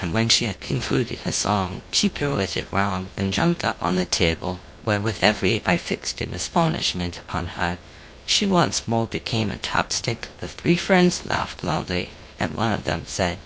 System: TTS, GlowTTS